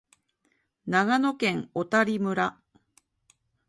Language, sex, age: Japanese, female, 50-59